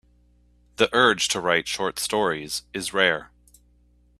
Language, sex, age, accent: English, male, 30-39, United States English